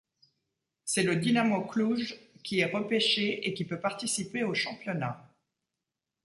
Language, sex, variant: French, female, Français de métropole